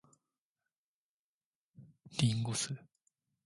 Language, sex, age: Japanese, male, 19-29